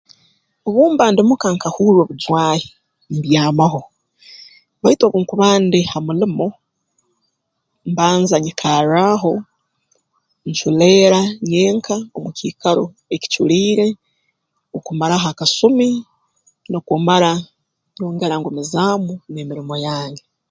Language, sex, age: Tooro, female, 19-29